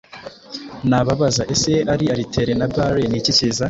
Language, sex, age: Kinyarwanda, male, 19-29